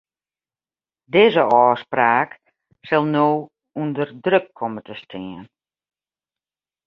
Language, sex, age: Western Frisian, female, 50-59